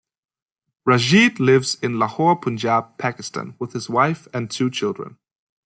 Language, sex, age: English, male, 19-29